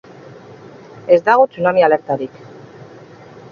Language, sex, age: Basque, female, 40-49